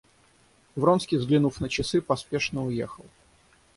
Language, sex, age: Russian, male, 30-39